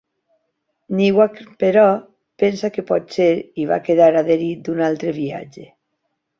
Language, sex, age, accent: Catalan, female, 50-59, valencià